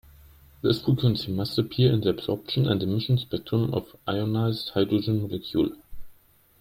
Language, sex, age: English, male, under 19